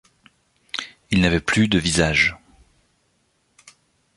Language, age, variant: French, 30-39, Français de métropole